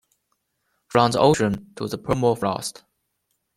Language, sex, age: English, male, 19-29